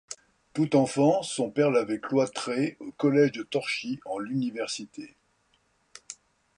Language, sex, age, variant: French, male, 60-69, Français de métropole